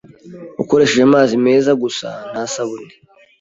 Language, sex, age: Kinyarwanda, male, 19-29